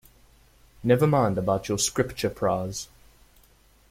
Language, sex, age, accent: English, male, under 19, Southern African (South Africa, Zimbabwe, Namibia)